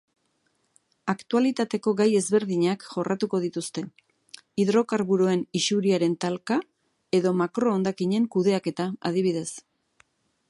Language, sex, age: Basque, female, 40-49